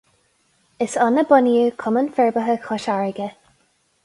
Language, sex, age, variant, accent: Irish, female, 19-29, Gaeilge Uladh, Cainteoir líofa, ní ó dhúchas